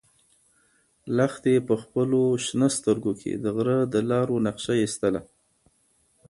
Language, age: Pashto, 30-39